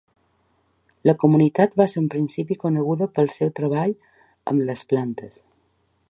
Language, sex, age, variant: Catalan, female, 40-49, Balear